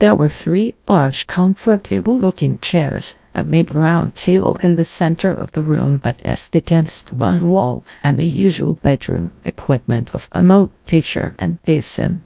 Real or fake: fake